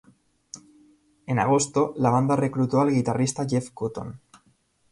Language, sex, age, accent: Spanish, male, 19-29, España: Centro-Sur peninsular (Madrid, Toledo, Castilla-La Mancha)